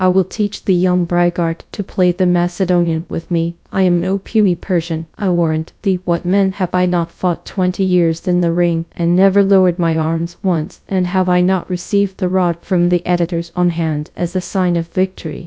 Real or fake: fake